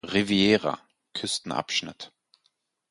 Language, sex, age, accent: German, male, 19-29, Deutschland Deutsch